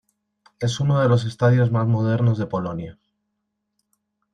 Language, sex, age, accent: Spanish, male, 19-29, España: Centro-Sur peninsular (Madrid, Toledo, Castilla-La Mancha)